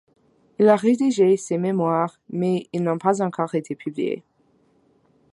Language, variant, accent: French, Français d'Amérique du Nord, Français du Canada